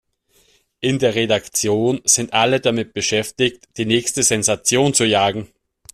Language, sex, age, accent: German, male, 30-39, Österreichisches Deutsch